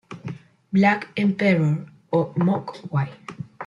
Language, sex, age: Spanish, female, 19-29